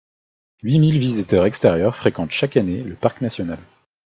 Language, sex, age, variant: French, male, 19-29, Français de métropole